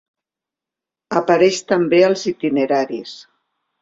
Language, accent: Catalan, valencià